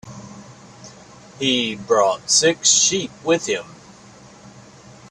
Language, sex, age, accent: English, male, 50-59, United States English